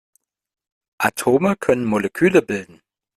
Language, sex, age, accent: German, female, 30-39, Deutschland Deutsch